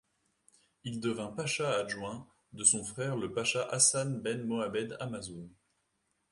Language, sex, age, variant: French, male, 19-29, Français de métropole